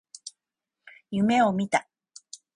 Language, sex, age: Japanese, female, 50-59